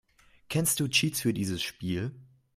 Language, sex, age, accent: German, male, 19-29, Deutschland Deutsch